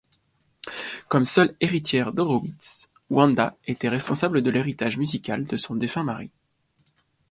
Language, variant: French, Français de métropole